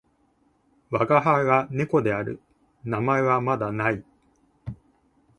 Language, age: Japanese, 19-29